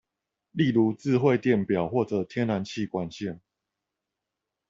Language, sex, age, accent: Chinese, male, 30-39, 出生地：新北市